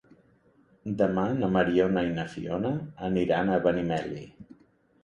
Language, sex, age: Catalan, male, 50-59